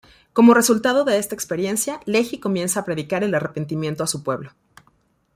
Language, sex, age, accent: Spanish, female, 40-49, México